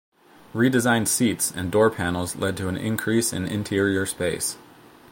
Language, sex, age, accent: English, male, 30-39, United States English